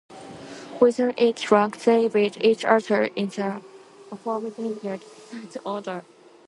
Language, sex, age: English, female, 19-29